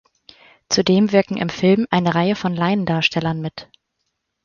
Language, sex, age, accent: German, female, 30-39, Deutschland Deutsch